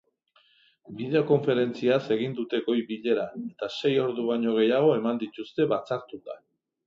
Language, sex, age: Basque, male, 60-69